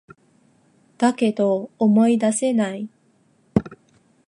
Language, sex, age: Japanese, female, 19-29